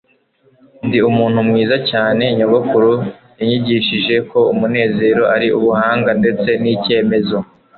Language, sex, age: Kinyarwanda, male, 19-29